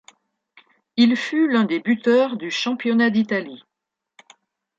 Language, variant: French, Français de métropole